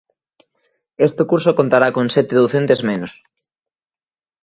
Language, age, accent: Galician, 19-29, Normativo (estándar)